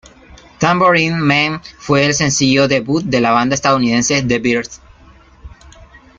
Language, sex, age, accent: Spanish, male, 19-29, América central